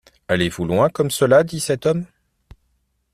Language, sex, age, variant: French, male, 30-39, Français de métropole